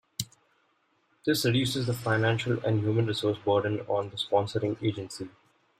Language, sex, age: English, male, 19-29